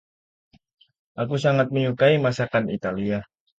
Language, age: Indonesian, 19-29